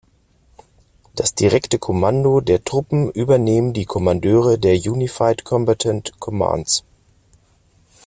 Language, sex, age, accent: German, male, 40-49, Deutschland Deutsch